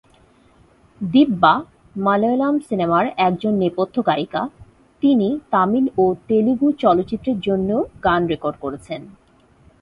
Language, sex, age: Bengali, female, 30-39